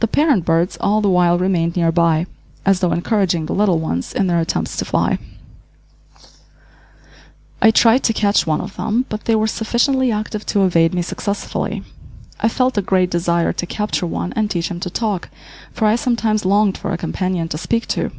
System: none